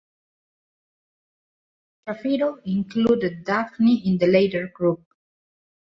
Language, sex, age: English, female, 30-39